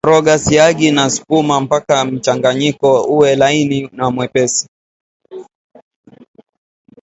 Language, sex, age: Swahili, male, 19-29